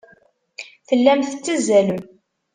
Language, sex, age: Kabyle, female, 19-29